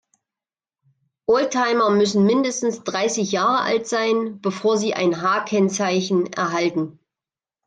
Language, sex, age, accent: German, female, 40-49, Deutschland Deutsch